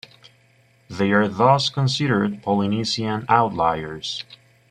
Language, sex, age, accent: English, male, 19-29, United States English